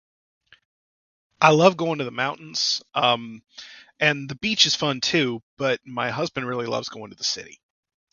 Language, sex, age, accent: English, male, 30-39, United States English